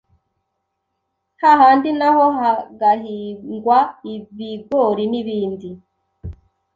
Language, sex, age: Kinyarwanda, female, 30-39